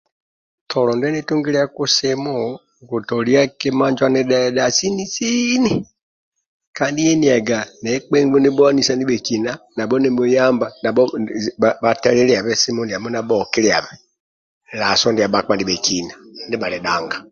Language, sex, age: Amba (Uganda), male, 70-79